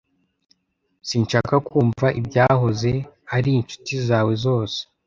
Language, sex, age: Kinyarwanda, male, under 19